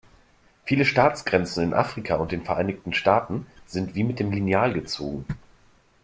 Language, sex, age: German, male, 40-49